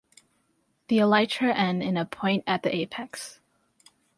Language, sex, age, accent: English, female, under 19, United States English